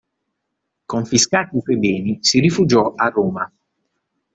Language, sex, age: Italian, male, 30-39